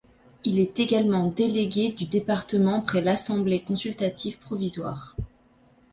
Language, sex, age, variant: French, female, 19-29, Français de métropole